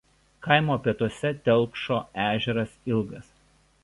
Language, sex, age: Lithuanian, male, 30-39